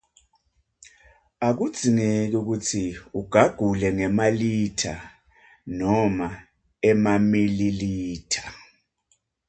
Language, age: Swati, 50-59